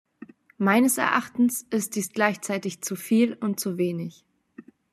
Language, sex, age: German, female, 19-29